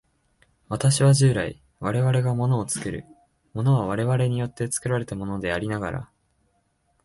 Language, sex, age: Japanese, male, 19-29